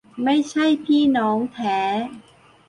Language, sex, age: Thai, female, 40-49